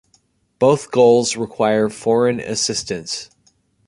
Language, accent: English, United States English